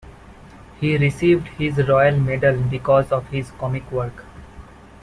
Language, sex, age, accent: English, male, 19-29, India and South Asia (India, Pakistan, Sri Lanka)